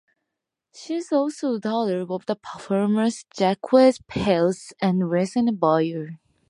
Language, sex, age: English, female, 19-29